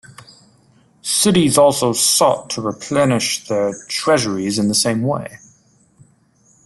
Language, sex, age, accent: English, male, 19-29, United States English